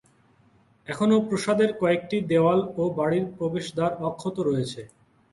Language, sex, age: Bengali, male, 19-29